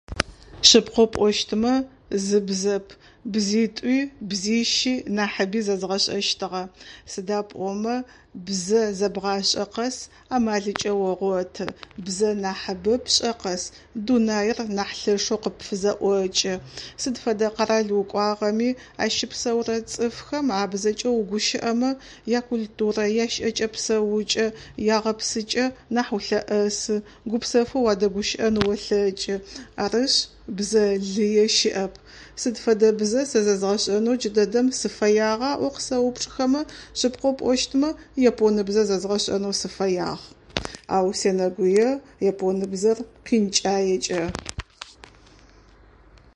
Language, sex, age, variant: Adyghe, female, 40-49, Адыгабзэ (Кирил, пстэумэ зэдыряе)